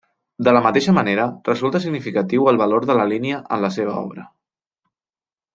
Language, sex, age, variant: Catalan, male, 30-39, Central